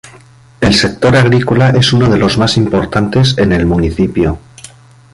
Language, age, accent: Spanish, 50-59, España: Norte peninsular (Asturias, Castilla y León, Cantabria, País Vasco, Navarra, Aragón, La Rioja, Guadalajara, Cuenca)